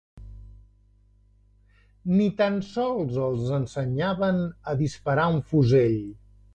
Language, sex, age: Catalan, male, 50-59